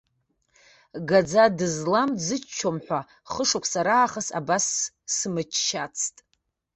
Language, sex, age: Abkhazian, female, 30-39